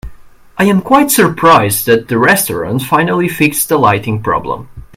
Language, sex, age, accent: English, male, under 19, England English